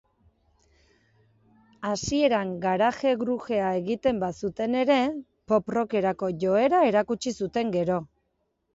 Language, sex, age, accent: Basque, female, 40-49, Erdialdekoa edo Nafarra (Gipuzkoa, Nafarroa)